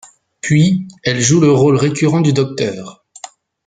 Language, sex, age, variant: French, male, 19-29, Français de métropole